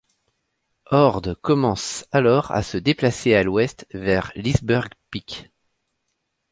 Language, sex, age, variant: French, male, 30-39, Français de métropole